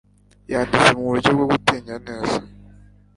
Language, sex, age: Kinyarwanda, male, under 19